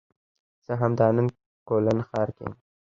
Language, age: Pashto, under 19